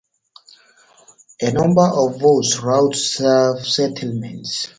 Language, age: English, 19-29